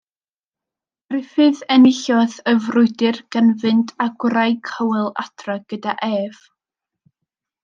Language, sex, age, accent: Welsh, female, under 19, Y Deyrnas Unedig Cymraeg